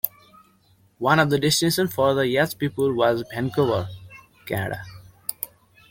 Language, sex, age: English, male, 19-29